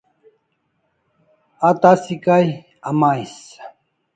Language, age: Kalasha, 40-49